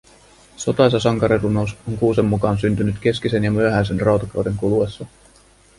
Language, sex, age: Finnish, male, 30-39